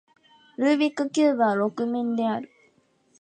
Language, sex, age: Japanese, female, 19-29